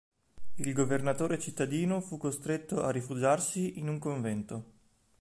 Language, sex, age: Italian, male, 19-29